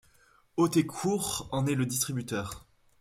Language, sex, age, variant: French, male, 19-29, Français de métropole